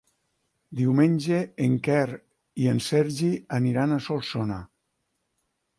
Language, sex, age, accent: Catalan, male, 60-69, valencià